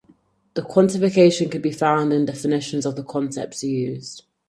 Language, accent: English, England English